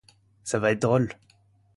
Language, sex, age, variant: French, male, 19-29, Français de métropole